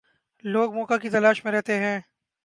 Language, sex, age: Urdu, male, 19-29